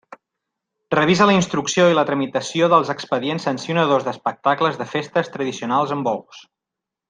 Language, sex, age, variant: Catalan, male, 40-49, Central